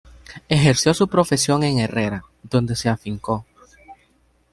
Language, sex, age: Spanish, male, 19-29